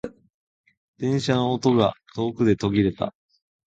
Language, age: Japanese, 19-29